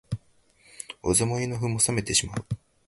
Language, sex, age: Japanese, male, under 19